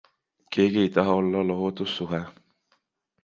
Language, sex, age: Estonian, male, 19-29